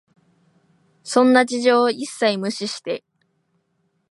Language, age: Japanese, 19-29